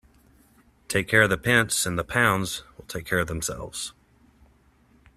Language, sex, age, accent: English, male, 30-39, United States English